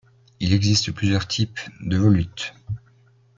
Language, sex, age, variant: French, male, 19-29, Français de métropole